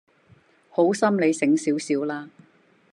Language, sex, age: Cantonese, female, 60-69